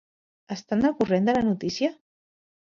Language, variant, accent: Catalan, Central, central